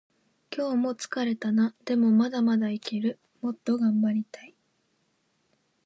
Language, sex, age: Japanese, female, 19-29